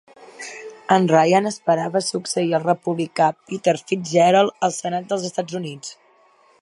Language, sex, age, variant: Catalan, female, 19-29, Central